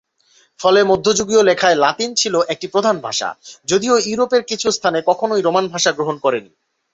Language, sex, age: Bengali, male, 19-29